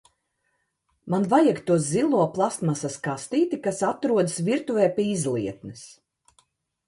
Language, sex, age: Latvian, female, 50-59